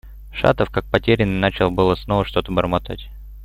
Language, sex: Russian, male